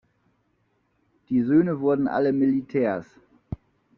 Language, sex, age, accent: German, male, 30-39, Deutschland Deutsch